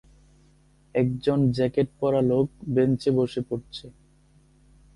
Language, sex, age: Bengali, male, 19-29